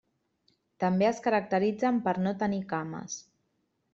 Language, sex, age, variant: Catalan, female, 40-49, Central